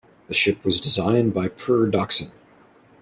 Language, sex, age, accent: English, male, 30-39, United States English